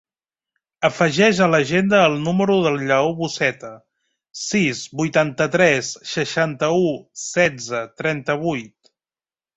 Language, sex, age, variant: Catalan, male, 30-39, Central